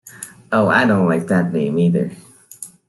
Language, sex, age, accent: English, female, 19-29, Filipino